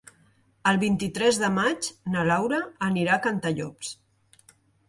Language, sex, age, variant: Catalan, female, 40-49, Central